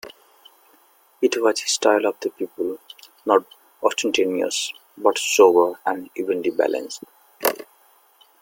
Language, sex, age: English, male, 19-29